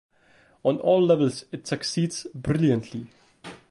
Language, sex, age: English, male, 19-29